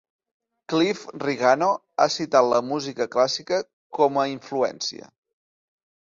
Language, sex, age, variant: Catalan, male, 40-49, Central